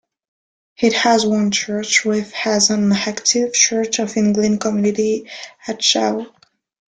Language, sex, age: English, female, under 19